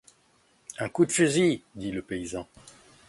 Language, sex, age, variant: French, male, 60-69, Français de métropole